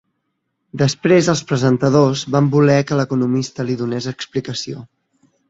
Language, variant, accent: Catalan, Central, central